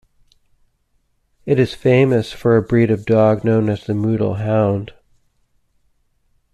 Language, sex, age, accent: English, male, 40-49, United States English